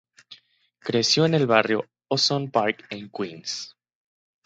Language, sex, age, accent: Spanish, female, 19-29, México